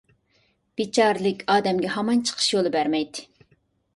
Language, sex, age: Uyghur, female, 30-39